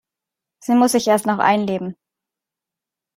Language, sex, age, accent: German, female, 19-29, Deutschland Deutsch